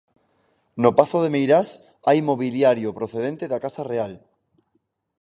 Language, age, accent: Galician, 19-29, Normativo (estándar)